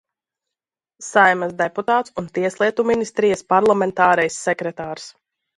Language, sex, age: Latvian, female, 19-29